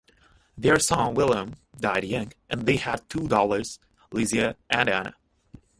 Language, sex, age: English, male, 19-29